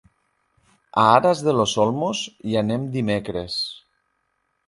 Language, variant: Catalan, Septentrional